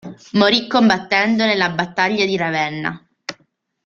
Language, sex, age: Italian, female, 19-29